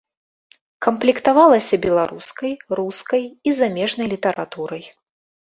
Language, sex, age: Belarusian, female, 40-49